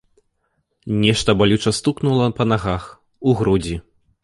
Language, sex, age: Belarusian, male, 19-29